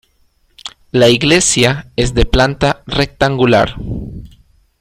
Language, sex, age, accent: Spanish, male, 40-49, Andino-Pacífico: Colombia, Perú, Ecuador, oeste de Bolivia y Venezuela andina